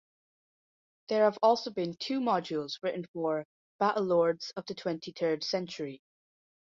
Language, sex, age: English, female, under 19